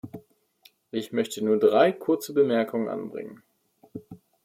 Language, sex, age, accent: German, male, 30-39, Deutschland Deutsch